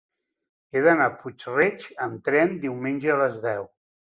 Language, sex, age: Catalan, male, 40-49